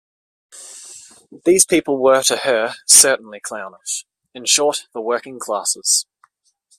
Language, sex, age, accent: English, male, 19-29, Australian English